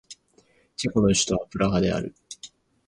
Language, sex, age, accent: Japanese, male, 19-29, 標準語